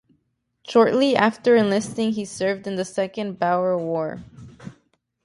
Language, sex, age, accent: English, female, 19-29, United States English